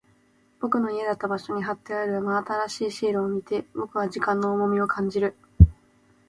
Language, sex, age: Japanese, female, 19-29